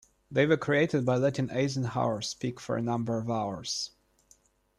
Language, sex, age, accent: English, male, 30-39, United States English